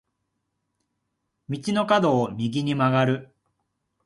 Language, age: Japanese, 19-29